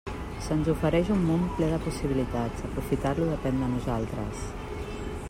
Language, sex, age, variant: Catalan, female, 50-59, Central